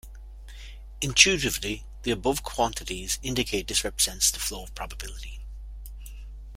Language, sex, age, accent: English, male, 40-49, Irish English